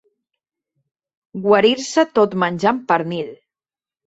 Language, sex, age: Catalan, female, 30-39